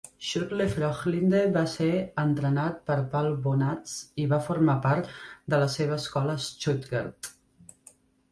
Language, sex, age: Catalan, female, 30-39